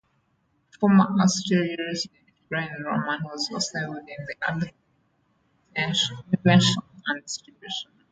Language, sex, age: English, female, 19-29